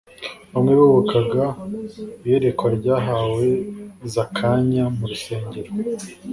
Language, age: Kinyarwanda, 30-39